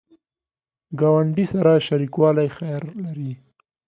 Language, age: Pashto, 19-29